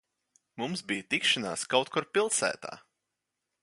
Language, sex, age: Latvian, male, 19-29